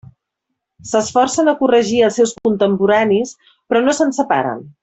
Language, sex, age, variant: Catalan, female, 40-49, Central